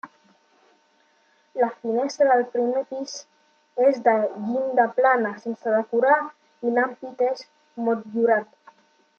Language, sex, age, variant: Catalan, male, under 19, Central